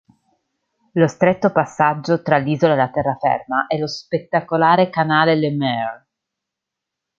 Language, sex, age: Italian, female, 30-39